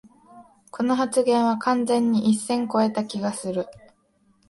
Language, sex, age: Japanese, female, 19-29